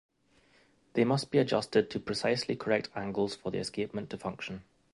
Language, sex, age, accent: English, male, 19-29, Scottish English